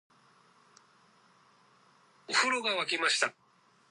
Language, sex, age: Japanese, female, 19-29